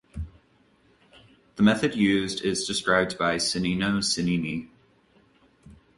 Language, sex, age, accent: English, male, 19-29, United States English